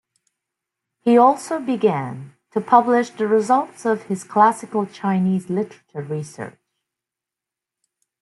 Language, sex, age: English, female, 40-49